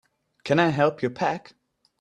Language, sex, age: English, male, 19-29